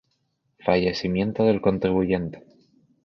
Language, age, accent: Spanish, 19-29, España: Islas Canarias